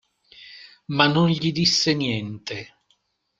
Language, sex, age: Italian, male, 50-59